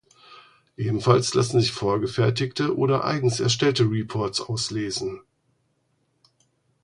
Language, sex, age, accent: German, male, 40-49, Deutschland Deutsch